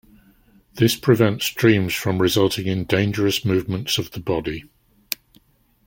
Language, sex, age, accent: English, male, 60-69, England English